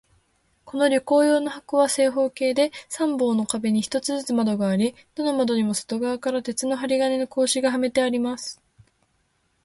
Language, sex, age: Japanese, female, 19-29